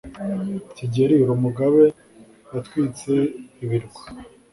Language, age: Kinyarwanda, 30-39